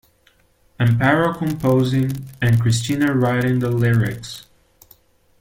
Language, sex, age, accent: English, male, 19-29, United States English